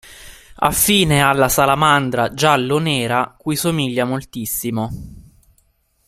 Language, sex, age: Italian, male, 19-29